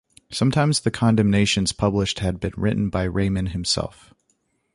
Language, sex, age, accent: English, male, 19-29, United States English